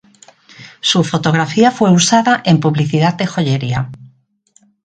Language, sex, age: Spanish, female, 40-49